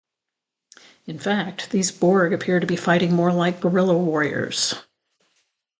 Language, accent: English, United States English